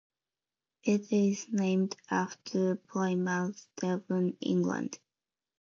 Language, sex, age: English, female, 19-29